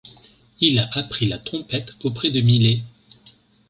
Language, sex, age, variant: French, male, 30-39, Français de métropole